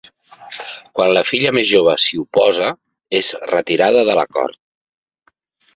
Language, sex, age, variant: Catalan, male, 50-59, Central